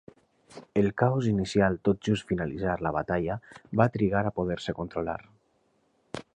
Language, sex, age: Catalan, male, 30-39